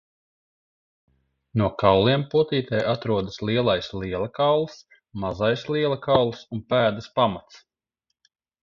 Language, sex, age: Latvian, male, 30-39